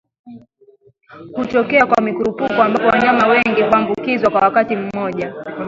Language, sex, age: Swahili, female, 19-29